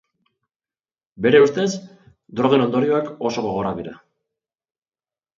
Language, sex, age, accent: Basque, male, 30-39, Mendebalekoa (Araba, Bizkaia, Gipuzkoako mendebaleko herri batzuk)